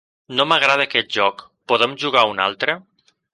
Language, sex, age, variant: Catalan, male, 30-39, Balear